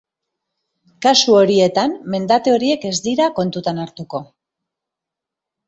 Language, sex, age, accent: Basque, female, 50-59, Mendebalekoa (Araba, Bizkaia, Gipuzkoako mendebaleko herri batzuk)